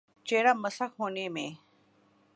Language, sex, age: Urdu, male, 19-29